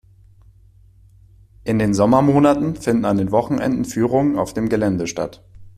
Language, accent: German, Deutschland Deutsch